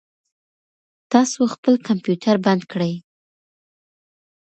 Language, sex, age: Pashto, female, under 19